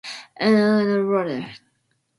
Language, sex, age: English, female, 19-29